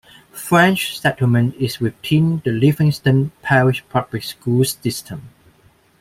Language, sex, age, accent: English, male, 19-29, Hong Kong English